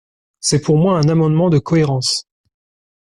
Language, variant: French, Français de métropole